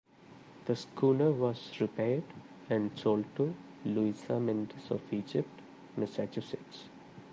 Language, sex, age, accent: English, male, 30-39, India and South Asia (India, Pakistan, Sri Lanka)